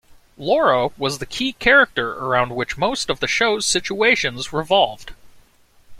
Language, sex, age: English, male, 19-29